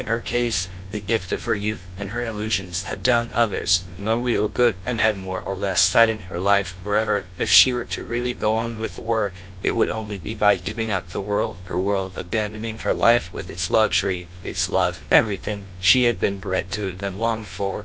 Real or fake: fake